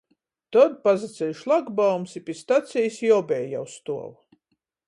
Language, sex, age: Latgalian, female, 40-49